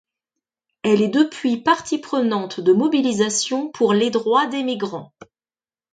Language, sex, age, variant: French, female, 50-59, Français de métropole